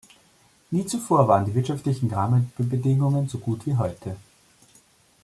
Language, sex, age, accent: German, male, 30-39, Österreichisches Deutsch